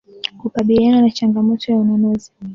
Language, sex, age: Swahili, female, 19-29